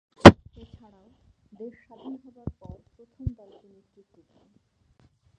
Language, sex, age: Bengali, female, 40-49